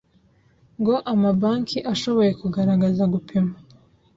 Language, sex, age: Kinyarwanda, female, 19-29